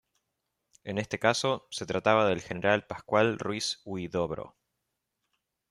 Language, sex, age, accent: Spanish, male, 30-39, Rioplatense: Argentina, Uruguay, este de Bolivia, Paraguay